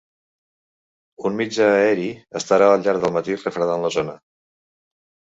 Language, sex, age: Catalan, male, 60-69